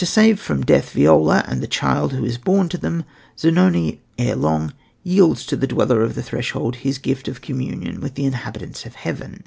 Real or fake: real